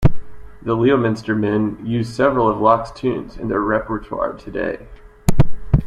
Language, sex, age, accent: English, male, 19-29, United States English